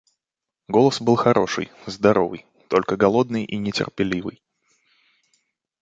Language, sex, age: Russian, male, 19-29